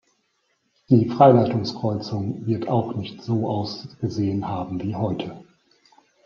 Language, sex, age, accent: German, male, 30-39, Deutschland Deutsch